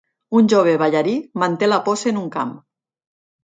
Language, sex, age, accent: Catalan, female, 40-49, Tortosí